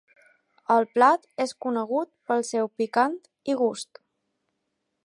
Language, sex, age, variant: Catalan, female, 19-29, Balear